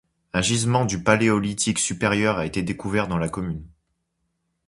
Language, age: French, 19-29